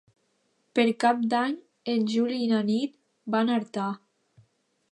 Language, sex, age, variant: Catalan, female, under 19, Alacantí